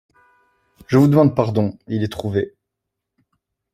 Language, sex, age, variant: French, male, 30-39, Français de métropole